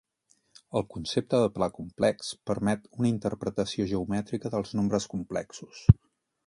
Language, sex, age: Catalan, male, 40-49